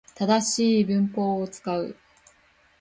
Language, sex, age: Japanese, female, 19-29